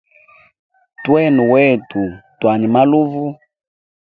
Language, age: Hemba, 19-29